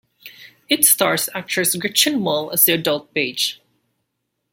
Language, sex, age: English, male, 19-29